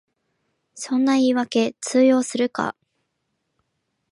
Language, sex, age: Japanese, female, 19-29